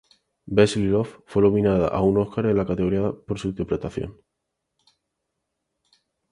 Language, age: Spanish, 19-29